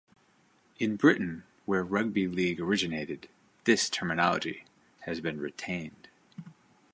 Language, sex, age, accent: English, male, 30-39, United States English